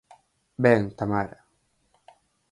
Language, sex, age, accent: Galician, male, 19-29, Central (gheada); Normativo (estándar)